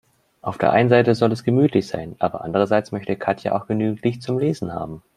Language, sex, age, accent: German, male, 30-39, Deutschland Deutsch